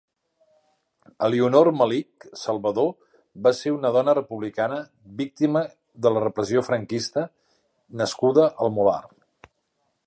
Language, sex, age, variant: Catalan, male, 50-59, Central